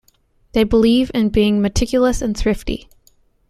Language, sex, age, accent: English, female, 19-29, United States English